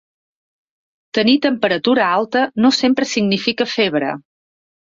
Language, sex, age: Catalan, female, 40-49